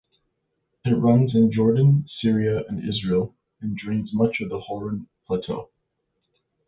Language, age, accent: English, 19-29, Canadian English